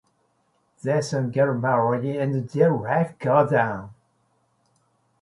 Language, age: English, 50-59